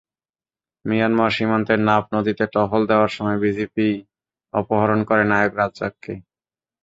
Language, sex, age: Bengali, male, 19-29